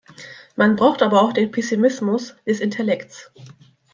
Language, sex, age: German, female, 19-29